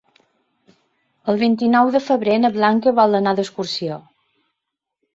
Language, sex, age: Catalan, female, 50-59